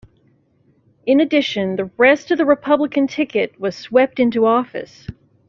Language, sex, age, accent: English, female, 50-59, United States English